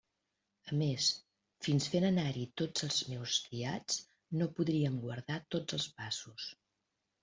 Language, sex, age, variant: Catalan, female, 50-59, Central